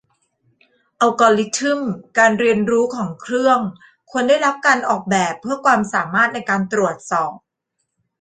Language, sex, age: Thai, female, 40-49